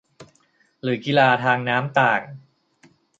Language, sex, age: Thai, male, 30-39